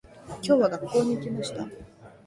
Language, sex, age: Japanese, female, 19-29